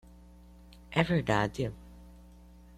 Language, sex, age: Portuguese, male, under 19